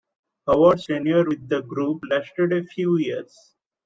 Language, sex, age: English, male, 19-29